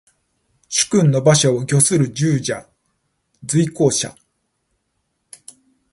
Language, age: Japanese, 40-49